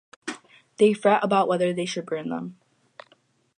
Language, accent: English, United States English